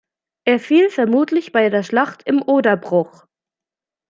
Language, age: German, 19-29